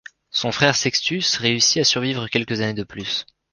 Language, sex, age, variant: French, male, 19-29, Français de métropole